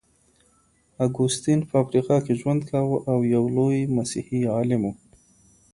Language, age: Pashto, 30-39